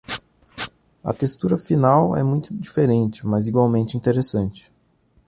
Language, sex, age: Portuguese, male, 19-29